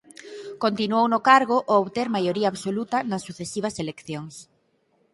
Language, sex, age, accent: Galician, female, 19-29, Oriental (común en zona oriental); Normativo (estándar)